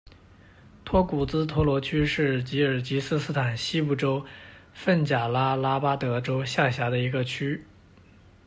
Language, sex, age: Chinese, male, 19-29